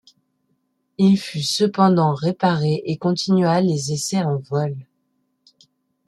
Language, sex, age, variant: French, female, 19-29, Français de métropole